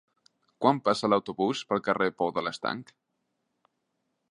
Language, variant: Catalan, Central